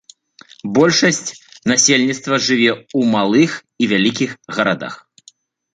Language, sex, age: Belarusian, male, 40-49